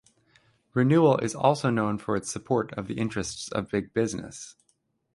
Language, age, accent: English, 30-39, United States English